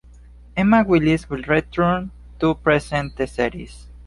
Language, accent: English, United States English